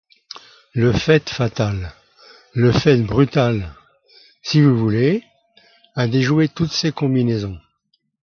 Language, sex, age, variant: French, male, 80-89, Français de métropole